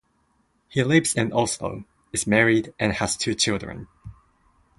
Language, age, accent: English, 19-29, United States English